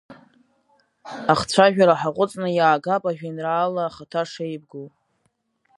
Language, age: Abkhazian, 30-39